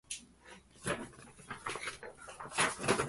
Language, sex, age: Japanese, female, under 19